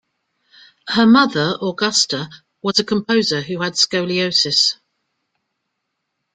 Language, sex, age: English, female, 50-59